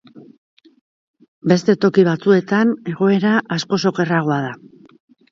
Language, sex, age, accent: Basque, female, 40-49, Mendebalekoa (Araba, Bizkaia, Gipuzkoako mendebaleko herri batzuk)